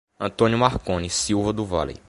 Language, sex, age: Portuguese, male, under 19